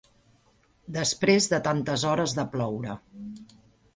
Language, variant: Catalan, Central